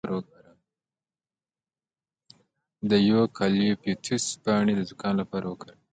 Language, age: Pashto, 19-29